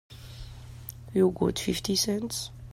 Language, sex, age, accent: English, male, 19-29, Canadian English